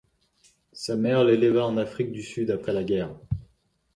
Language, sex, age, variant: French, male, 40-49, Français de métropole